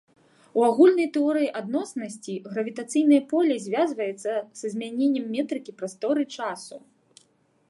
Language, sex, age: Belarusian, female, 30-39